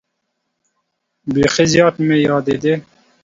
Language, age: Pashto, 19-29